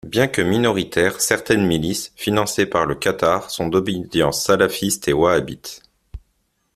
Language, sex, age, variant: French, male, 30-39, Français de métropole